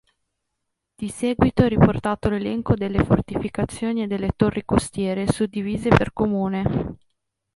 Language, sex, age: Italian, female, 30-39